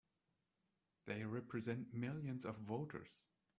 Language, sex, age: English, male, 50-59